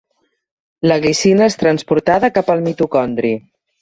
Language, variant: Catalan, Central